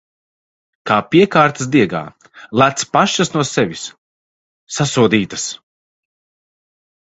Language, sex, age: Latvian, male, 30-39